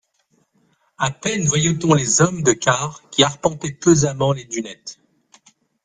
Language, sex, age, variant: French, male, 40-49, Français de métropole